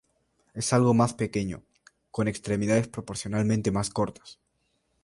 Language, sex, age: Spanish, male, 19-29